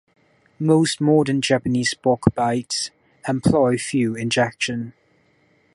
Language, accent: English, Hong Kong English